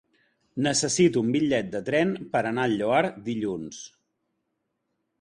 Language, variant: Catalan, Central